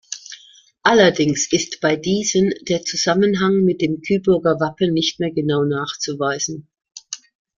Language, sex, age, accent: German, female, 60-69, Deutschland Deutsch